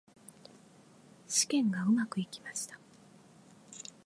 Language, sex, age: Japanese, female, 30-39